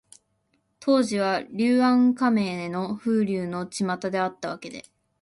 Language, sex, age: Japanese, female, 19-29